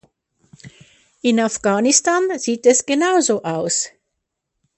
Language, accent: German, Schweizerdeutsch